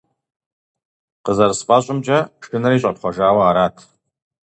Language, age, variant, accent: Kabardian, 40-49, Адыгэбзэ (Къэбэрдей, Кирил, псоми зэдай), Джылэхъстэней (Gilahsteney)